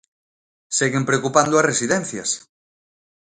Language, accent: Galician, Normativo (estándar)